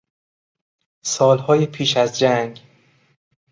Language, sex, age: Persian, male, 30-39